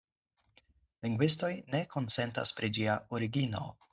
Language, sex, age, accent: Esperanto, male, 19-29, Internacia